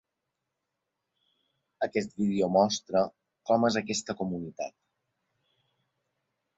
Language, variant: Catalan, Balear